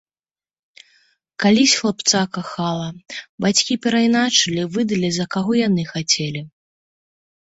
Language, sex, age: Belarusian, female, 30-39